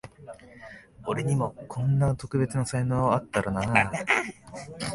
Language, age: Japanese, 19-29